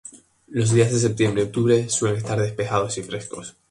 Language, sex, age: Spanish, male, 19-29